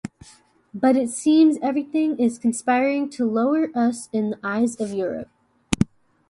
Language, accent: English, United States English